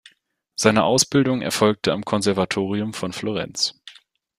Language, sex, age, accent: German, male, 19-29, Deutschland Deutsch